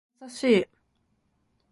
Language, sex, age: Japanese, female, 19-29